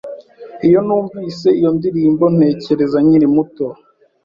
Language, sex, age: Kinyarwanda, male, 19-29